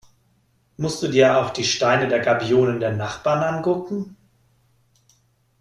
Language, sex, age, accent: German, male, 40-49, Deutschland Deutsch